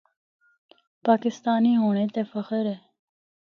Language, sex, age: Northern Hindko, female, 19-29